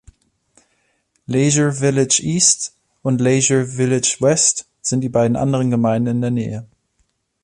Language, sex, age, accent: German, male, 30-39, Deutschland Deutsch